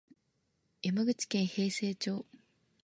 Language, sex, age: Japanese, female, under 19